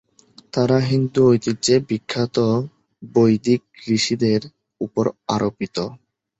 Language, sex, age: Bengali, male, 19-29